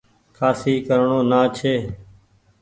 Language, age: Goaria, 19-29